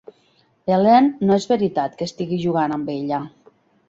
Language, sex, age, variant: Catalan, female, 50-59, Central